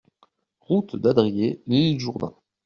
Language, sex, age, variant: French, male, 30-39, Français de métropole